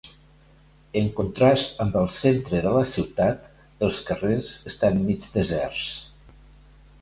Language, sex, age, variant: Catalan, male, 60-69, Nord-Occidental